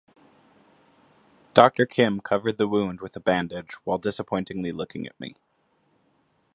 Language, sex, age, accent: English, male, 19-29, United States English